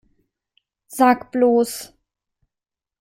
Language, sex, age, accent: German, female, 19-29, Deutschland Deutsch